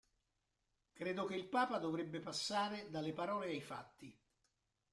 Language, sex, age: Italian, male, 60-69